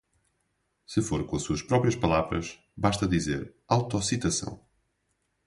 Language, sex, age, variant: Portuguese, male, 19-29, Portuguese (Portugal)